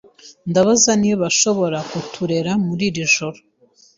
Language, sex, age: Kinyarwanda, female, 19-29